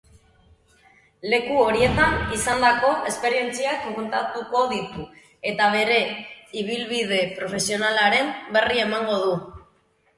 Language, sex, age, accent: Basque, male, 19-29, Mendebalekoa (Araba, Bizkaia, Gipuzkoako mendebaleko herri batzuk)